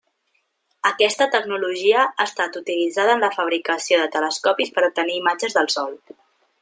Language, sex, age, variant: Catalan, female, 19-29, Central